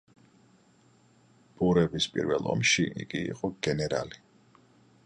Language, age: Georgian, 40-49